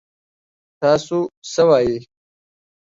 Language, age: Pashto, 19-29